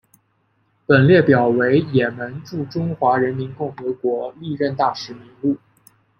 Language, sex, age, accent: Chinese, male, 19-29, 出生地：江苏省